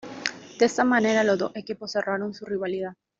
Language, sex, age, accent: Spanish, female, 19-29, América central